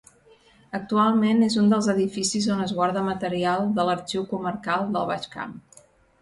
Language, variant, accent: Catalan, Central, central